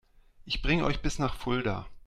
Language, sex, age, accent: German, male, 40-49, Deutschland Deutsch